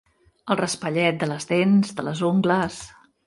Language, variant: Catalan, Central